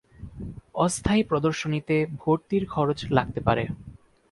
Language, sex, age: Bengali, male, 19-29